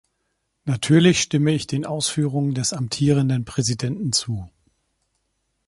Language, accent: German, Deutschland Deutsch